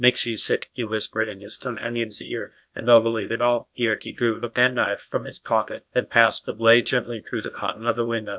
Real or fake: fake